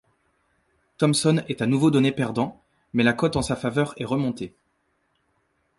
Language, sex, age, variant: French, male, 19-29, Français de métropole